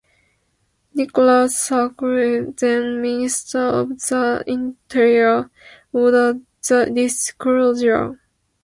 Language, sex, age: English, female, 19-29